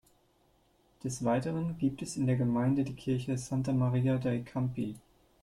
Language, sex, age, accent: German, male, 19-29, Deutschland Deutsch